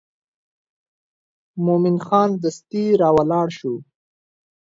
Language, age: Pashto, under 19